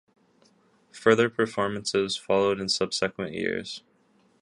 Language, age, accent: English, under 19, United States English